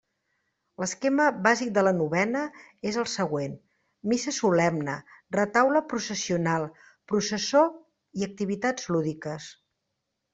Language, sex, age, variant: Catalan, female, 50-59, Central